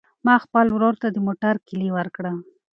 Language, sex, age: Pashto, female, 19-29